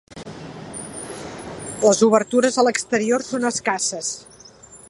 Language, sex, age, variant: Catalan, female, 50-59, Central